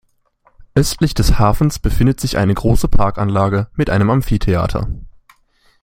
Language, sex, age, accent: German, male, 19-29, Deutschland Deutsch